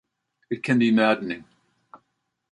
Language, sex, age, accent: English, male, 60-69, Canadian English